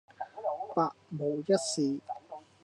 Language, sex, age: Cantonese, male, 19-29